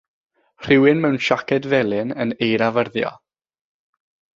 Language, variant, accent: Welsh, South-Eastern Welsh, Y Deyrnas Unedig Cymraeg